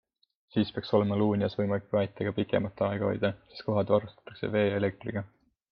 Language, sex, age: Estonian, male, 19-29